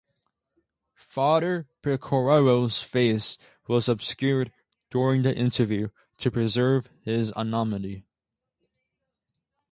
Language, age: English, under 19